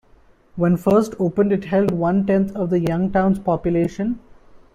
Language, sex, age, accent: English, male, 19-29, India and South Asia (India, Pakistan, Sri Lanka)